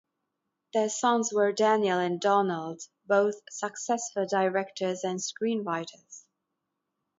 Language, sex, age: English, female, 30-39